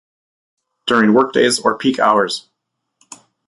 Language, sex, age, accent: English, male, 40-49, United States English